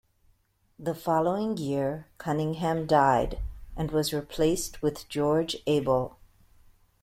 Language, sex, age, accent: English, female, 60-69, United States English